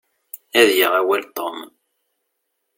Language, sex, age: Kabyle, male, 30-39